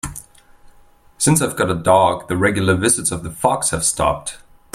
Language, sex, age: English, male, 30-39